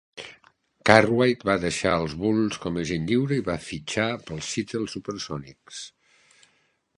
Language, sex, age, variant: Catalan, male, 60-69, Central